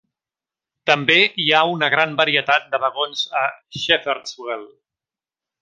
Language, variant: Catalan, Central